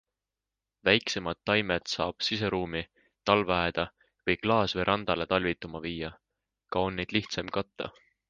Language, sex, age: Estonian, male, 19-29